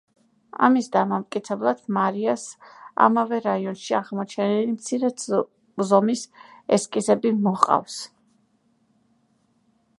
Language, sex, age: Georgian, female, 30-39